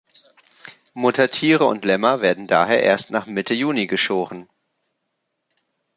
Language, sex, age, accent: German, male, 30-39, Deutschland Deutsch